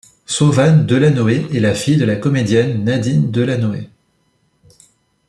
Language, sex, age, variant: French, male, 19-29, Français de métropole